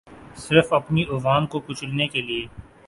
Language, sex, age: Urdu, male, 19-29